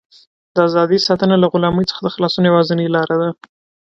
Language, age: Pashto, 19-29